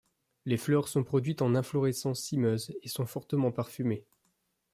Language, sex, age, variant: French, male, 19-29, Français de métropole